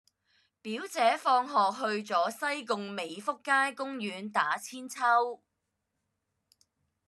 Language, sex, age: Cantonese, female, 30-39